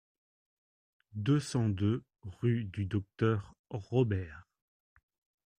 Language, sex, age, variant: French, male, 30-39, Français de métropole